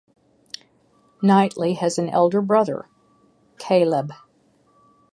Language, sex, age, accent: English, female, 60-69, United States English